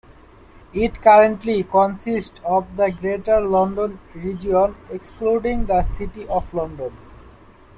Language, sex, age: English, male, 19-29